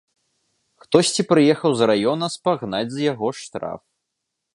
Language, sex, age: Belarusian, male, 19-29